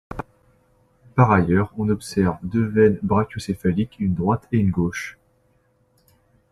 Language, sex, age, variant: French, male, 19-29, Français de métropole